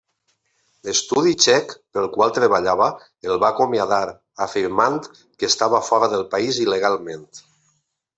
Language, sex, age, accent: Catalan, male, 50-59, valencià